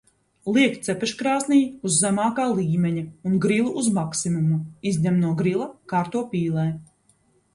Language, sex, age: Latvian, female, 40-49